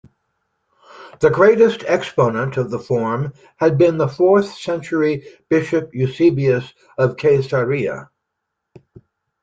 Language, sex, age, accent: English, male, 60-69, United States English